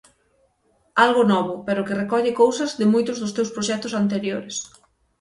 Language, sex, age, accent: Galician, female, 19-29, Oriental (común en zona oriental); Normativo (estándar)